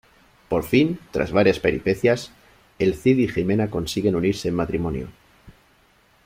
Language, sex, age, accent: Spanish, male, 30-39, España: Sur peninsular (Andalucia, Extremadura, Murcia)